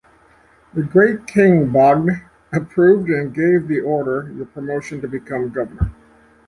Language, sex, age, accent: English, male, 70-79, United States English